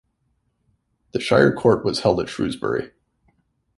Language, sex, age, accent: English, male, 30-39, Canadian English